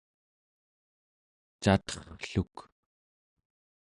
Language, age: Central Yupik, 30-39